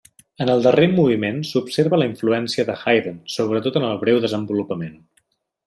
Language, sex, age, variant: Catalan, male, 19-29, Central